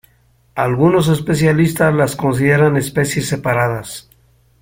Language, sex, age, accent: Spanish, male, 70-79, México